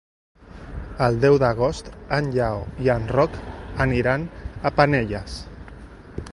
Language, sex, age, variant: Catalan, male, 40-49, Central